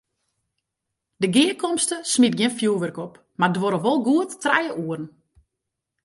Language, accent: Western Frisian, Wâldfrysk